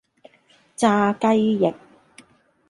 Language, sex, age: Cantonese, female, 40-49